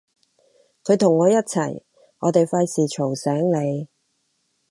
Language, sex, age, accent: Cantonese, female, 30-39, 广州音